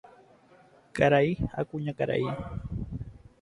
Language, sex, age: Guarani, male, 19-29